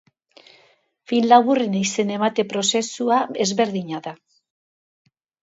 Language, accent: Basque, Mendebalekoa (Araba, Bizkaia, Gipuzkoako mendebaleko herri batzuk)